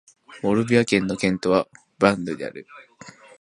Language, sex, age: Japanese, male, 19-29